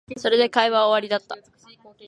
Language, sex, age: Japanese, female, under 19